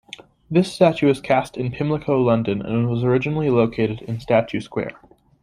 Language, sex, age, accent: English, male, under 19, United States English